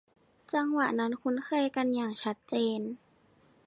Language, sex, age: Thai, female, under 19